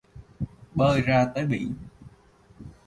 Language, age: Vietnamese, 19-29